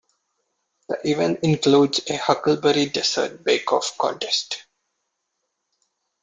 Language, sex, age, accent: English, male, 19-29, India and South Asia (India, Pakistan, Sri Lanka)